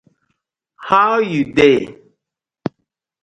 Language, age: Nigerian Pidgin, 30-39